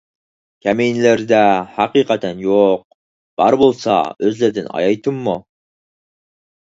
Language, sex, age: Uyghur, male, 19-29